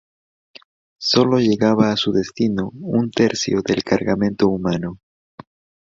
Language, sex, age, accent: Spanish, male, 19-29, Andino-Pacífico: Colombia, Perú, Ecuador, oeste de Bolivia y Venezuela andina